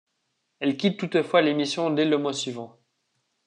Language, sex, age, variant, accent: French, male, under 19, Français d'Europe, Français de Suisse